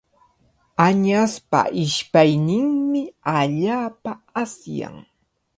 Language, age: Cajatambo North Lima Quechua, 19-29